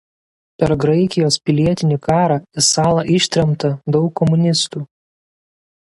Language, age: Lithuanian, 19-29